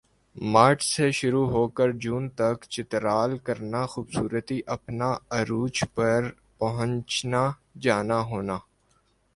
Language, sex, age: Urdu, male, 19-29